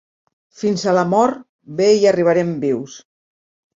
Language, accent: Catalan, Barceloní